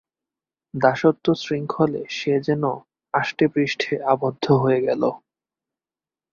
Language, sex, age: Bengali, male, 19-29